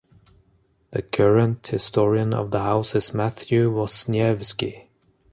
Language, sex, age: English, male, 30-39